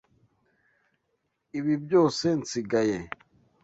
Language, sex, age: Kinyarwanda, male, 19-29